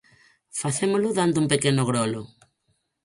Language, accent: Galician, Normativo (estándar)